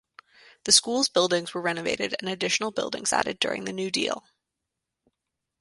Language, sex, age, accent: English, female, 19-29, United States English